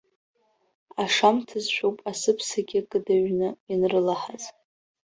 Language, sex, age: Abkhazian, female, under 19